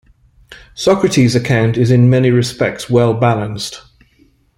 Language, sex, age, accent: English, male, 50-59, England English